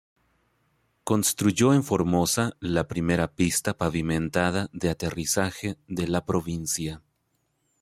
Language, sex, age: Spanish, male, 40-49